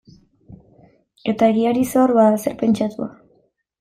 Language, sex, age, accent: Basque, female, 19-29, Erdialdekoa edo Nafarra (Gipuzkoa, Nafarroa)